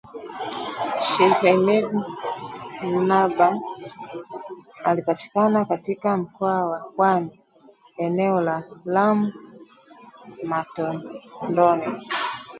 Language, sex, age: Swahili, female, 40-49